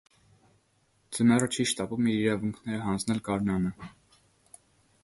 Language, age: Armenian, 19-29